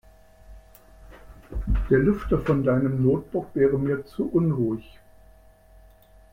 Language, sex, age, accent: German, male, 70-79, Deutschland Deutsch